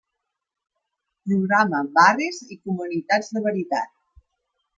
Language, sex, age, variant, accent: Catalan, female, 50-59, Nord-Occidental, Empordanès